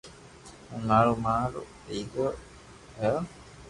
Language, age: Loarki, 40-49